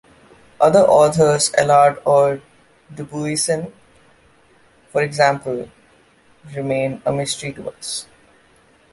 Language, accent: English, India and South Asia (India, Pakistan, Sri Lanka)